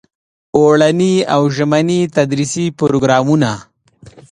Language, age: Pashto, 19-29